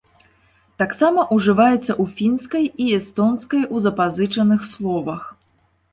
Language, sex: Belarusian, female